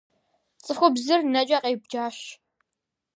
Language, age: Kabardian, under 19